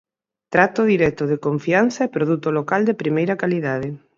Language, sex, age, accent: Galician, female, 40-49, Central (gheada)